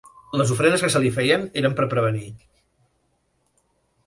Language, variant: Catalan, Central